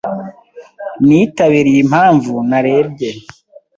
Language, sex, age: Kinyarwanda, male, 19-29